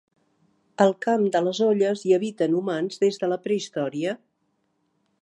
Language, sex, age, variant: Catalan, female, 50-59, Central